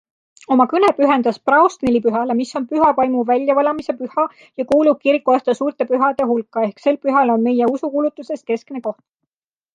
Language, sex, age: Estonian, female, 30-39